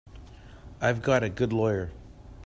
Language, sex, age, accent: English, male, 50-59, Canadian English